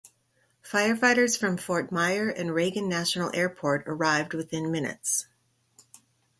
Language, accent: English, United States English